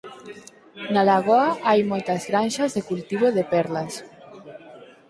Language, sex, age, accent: Galician, female, under 19, Normativo (estándar)